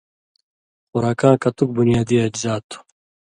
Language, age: Indus Kohistani, 30-39